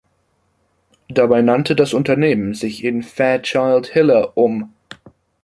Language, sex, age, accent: German, male, under 19, Deutschland Deutsch